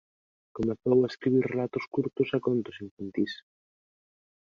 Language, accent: Galician, Normativo (estándar)